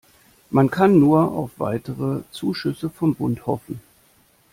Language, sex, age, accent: German, male, 30-39, Deutschland Deutsch